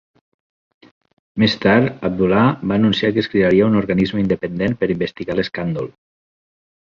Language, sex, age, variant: Catalan, male, 30-39, Nord-Occidental